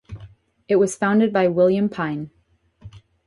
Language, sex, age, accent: English, female, 19-29, United States English